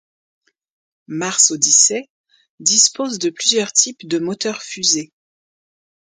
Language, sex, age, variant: French, female, 40-49, Français de métropole